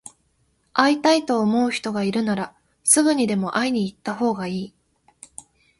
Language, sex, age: Japanese, female, 19-29